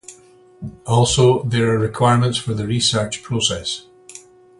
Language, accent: English, Scottish English